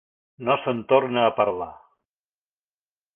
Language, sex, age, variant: Catalan, male, 50-59, Balear